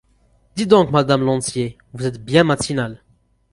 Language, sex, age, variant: French, male, 19-29, Français du nord de l'Afrique